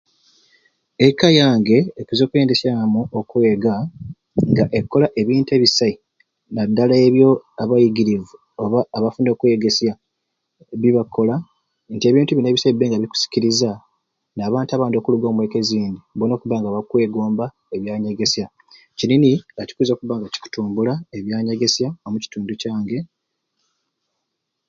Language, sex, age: Ruuli, male, 30-39